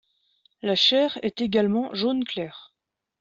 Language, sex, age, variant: French, female, 30-39, Français de métropole